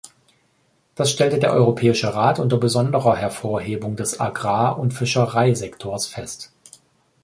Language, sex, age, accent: German, male, 30-39, Deutschland Deutsch